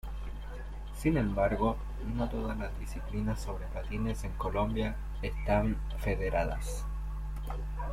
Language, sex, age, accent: Spanish, male, under 19, Chileno: Chile, Cuyo